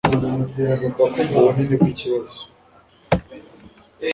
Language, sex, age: Kinyarwanda, male, 19-29